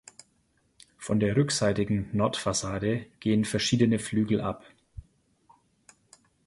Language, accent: German, Deutschland Deutsch